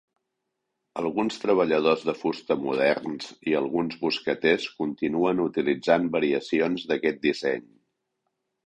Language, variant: Catalan, Central